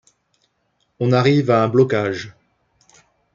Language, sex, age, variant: French, male, 19-29, Français de métropole